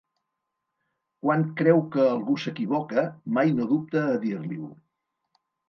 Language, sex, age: Catalan, male, 80-89